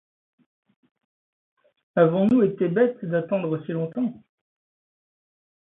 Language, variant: French, Français de métropole